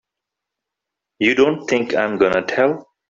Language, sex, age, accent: English, male, 30-39, India and South Asia (India, Pakistan, Sri Lanka)